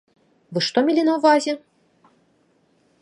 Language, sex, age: Belarusian, female, 19-29